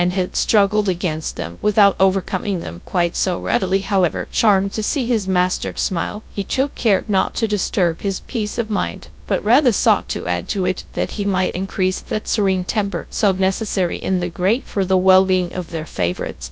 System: TTS, GradTTS